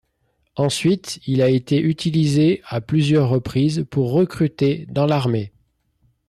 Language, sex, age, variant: French, male, 50-59, Français de métropole